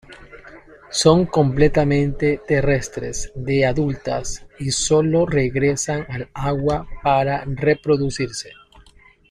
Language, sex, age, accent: Spanish, male, 30-39, Andino-Pacífico: Colombia, Perú, Ecuador, oeste de Bolivia y Venezuela andina